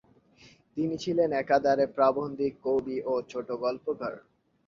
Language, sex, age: Bengali, male, 19-29